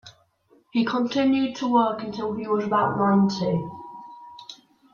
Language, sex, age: English, female, 40-49